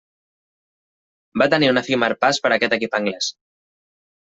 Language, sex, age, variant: Catalan, male, 19-29, Central